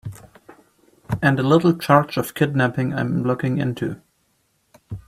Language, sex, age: English, male, 19-29